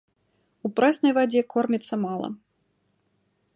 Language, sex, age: Belarusian, female, 30-39